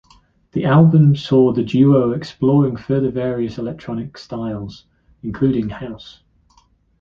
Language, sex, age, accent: English, male, 19-29, England English